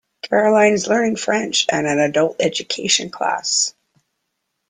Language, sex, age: English, female, 50-59